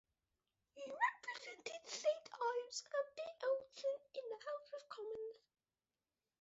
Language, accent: English, England English